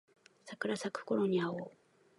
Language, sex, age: Japanese, female, 19-29